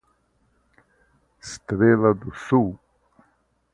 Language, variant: Portuguese, Portuguese (Brasil)